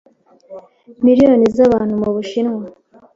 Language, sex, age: Kinyarwanda, female, 19-29